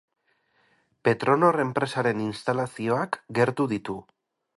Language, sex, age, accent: Basque, male, 30-39, Erdialdekoa edo Nafarra (Gipuzkoa, Nafarroa)